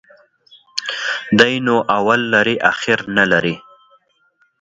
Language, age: Pashto, 19-29